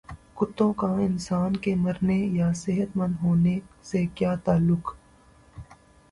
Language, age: Urdu, 19-29